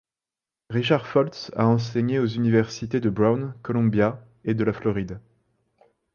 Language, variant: French, Français de métropole